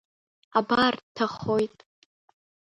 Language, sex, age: Abkhazian, female, under 19